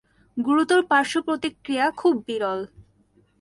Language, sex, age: Bengali, female, 19-29